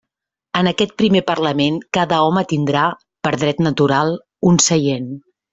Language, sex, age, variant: Catalan, female, 40-49, Central